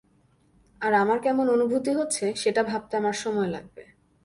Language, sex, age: Bengali, female, 19-29